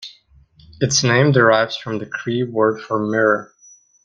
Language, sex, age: English, male, 19-29